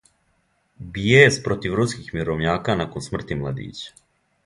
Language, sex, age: Serbian, male, 19-29